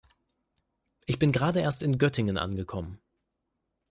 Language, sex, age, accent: German, male, 19-29, Deutschland Deutsch